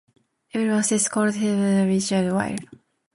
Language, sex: English, female